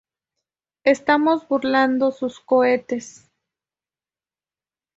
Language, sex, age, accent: Spanish, female, 30-39, México